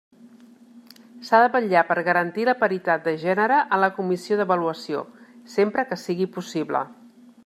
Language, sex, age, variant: Catalan, female, 40-49, Central